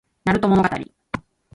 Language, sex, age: Japanese, female, 40-49